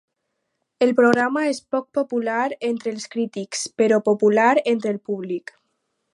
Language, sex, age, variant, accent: Catalan, female, under 19, Alacantí, valencià